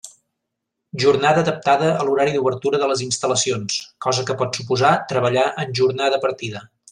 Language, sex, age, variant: Catalan, male, 40-49, Central